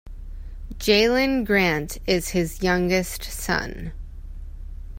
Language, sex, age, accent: English, female, 30-39, United States English